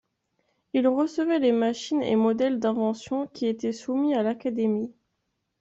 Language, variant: French, Français de métropole